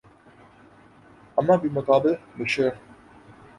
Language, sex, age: Urdu, male, 19-29